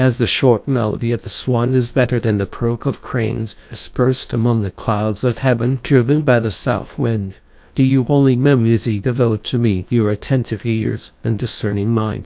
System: TTS, GlowTTS